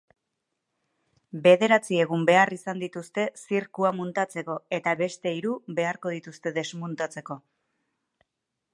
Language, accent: Basque, Erdialdekoa edo Nafarra (Gipuzkoa, Nafarroa)